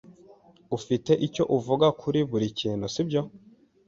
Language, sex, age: Kinyarwanda, male, 19-29